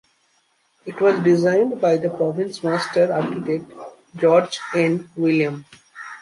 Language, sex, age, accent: English, male, 19-29, India and South Asia (India, Pakistan, Sri Lanka)